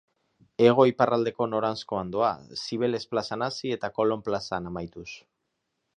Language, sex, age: Basque, male, 30-39